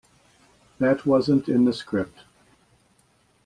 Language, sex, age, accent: English, male, 50-59, United States English